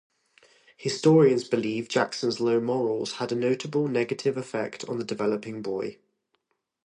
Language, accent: English, England English